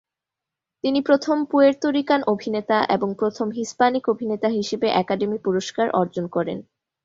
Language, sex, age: Bengali, female, 19-29